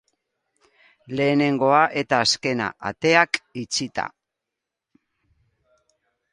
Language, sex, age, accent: Basque, female, 60-69, Erdialdekoa edo Nafarra (Gipuzkoa, Nafarroa)